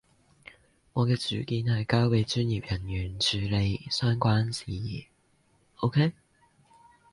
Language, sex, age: Cantonese, male, under 19